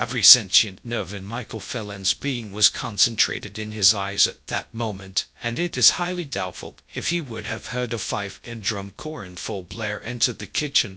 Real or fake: fake